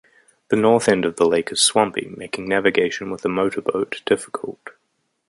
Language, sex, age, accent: English, male, 30-39, New Zealand English